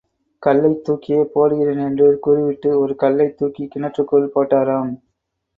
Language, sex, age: Tamil, male, 30-39